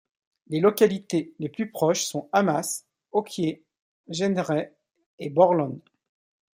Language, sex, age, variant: French, male, 50-59, Français de métropole